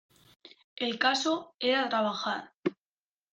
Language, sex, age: Spanish, female, 19-29